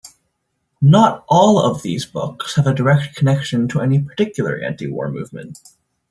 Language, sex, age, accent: English, male, under 19, United States English